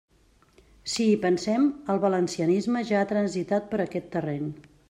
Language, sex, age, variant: Catalan, female, 50-59, Central